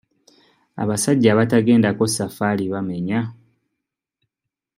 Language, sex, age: Ganda, male, 19-29